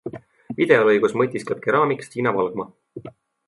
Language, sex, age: Estonian, male, 19-29